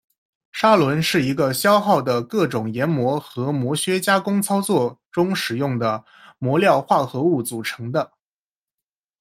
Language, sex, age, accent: Chinese, male, 19-29, 出生地：江苏省